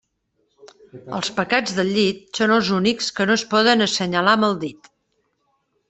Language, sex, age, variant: Catalan, female, 40-49, Central